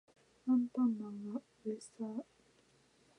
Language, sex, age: Japanese, female, 19-29